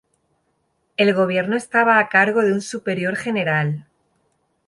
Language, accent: Spanish, España: Sur peninsular (Andalucia, Extremadura, Murcia)